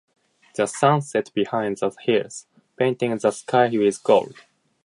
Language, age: Japanese, 19-29